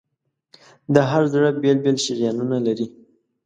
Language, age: Pashto, 19-29